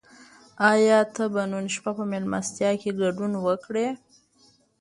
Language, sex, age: Pashto, female, under 19